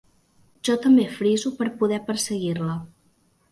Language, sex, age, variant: Catalan, female, under 19, Central